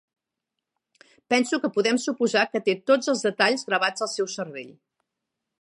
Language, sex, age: Catalan, female, 50-59